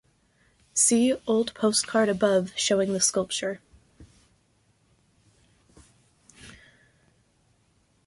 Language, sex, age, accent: English, female, under 19, United States English